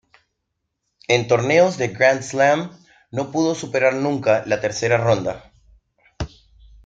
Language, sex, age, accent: Spanish, male, 30-39, Andino-Pacífico: Colombia, Perú, Ecuador, oeste de Bolivia y Venezuela andina